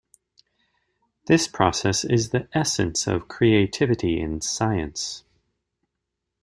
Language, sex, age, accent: English, male, 30-39, United States English